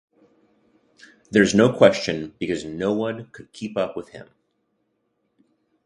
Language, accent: English, United States English; Canadian English